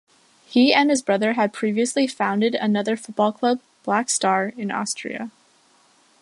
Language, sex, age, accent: English, female, under 19, United States English